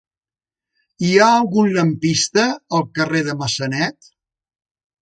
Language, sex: Catalan, male